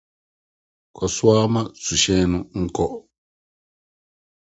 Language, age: Akan, 60-69